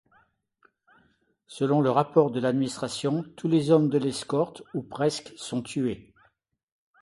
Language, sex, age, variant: French, male, 70-79, Français de métropole